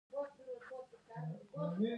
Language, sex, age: Pashto, female, 30-39